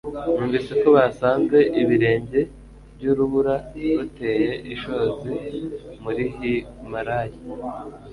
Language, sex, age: Kinyarwanda, male, 19-29